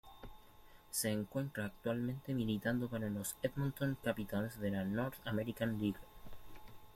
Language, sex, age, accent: Spanish, male, 19-29, Chileno: Chile, Cuyo